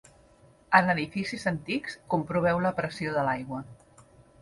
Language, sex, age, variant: Catalan, female, 50-59, Central